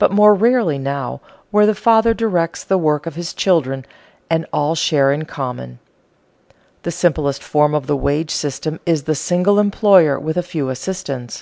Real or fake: real